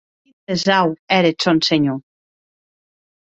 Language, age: Occitan, 50-59